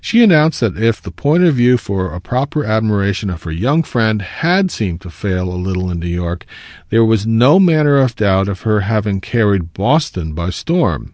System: none